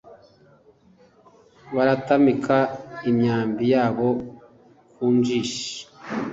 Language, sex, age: Kinyarwanda, male, 40-49